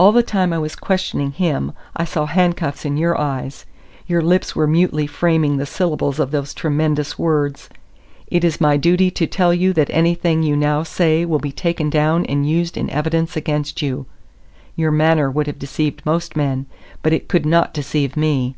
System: none